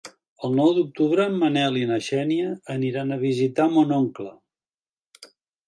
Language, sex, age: Catalan, male, 70-79